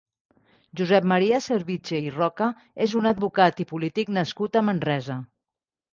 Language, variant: Catalan, Central